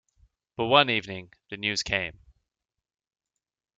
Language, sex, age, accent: English, male, 19-29, Australian English